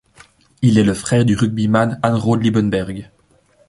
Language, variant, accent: French, Français d'Europe, Français de Suisse